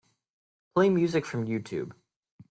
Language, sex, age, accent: English, male, 19-29, United States English